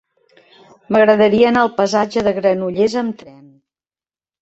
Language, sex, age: Catalan, female, 50-59